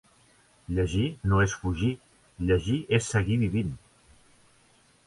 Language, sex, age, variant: Catalan, male, 60-69, Central